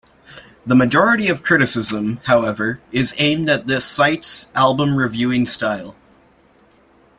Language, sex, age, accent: English, male, under 19, Canadian English